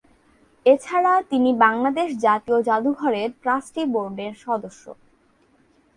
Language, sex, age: Bengali, female, 19-29